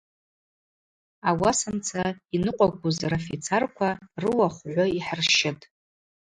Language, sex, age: Abaza, female, 40-49